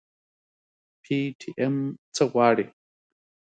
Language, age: Pashto, 30-39